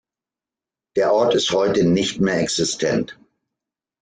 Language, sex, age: German, male, 60-69